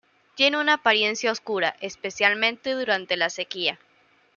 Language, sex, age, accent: Spanish, female, 19-29, Caribe: Cuba, Venezuela, Puerto Rico, República Dominicana, Panamá, Colombia caribeña, México caribeño, Costa del golfo de México